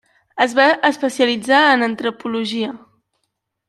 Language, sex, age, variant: Catalan, female, under 19, Central